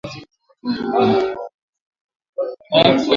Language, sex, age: Swahili, male, 19-29